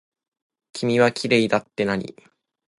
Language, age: Japanese, 19-29